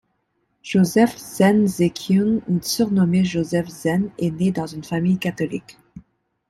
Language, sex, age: French, female, 30-39